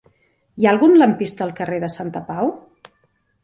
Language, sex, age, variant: Catalan, female, 40-49, Central